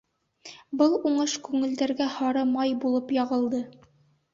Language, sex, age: Bashkir, female, 19-29